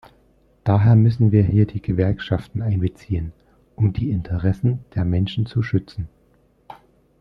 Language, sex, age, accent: German, male, 30-39, Deutschland Deutsch